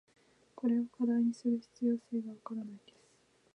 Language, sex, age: Japanese, female, 19-29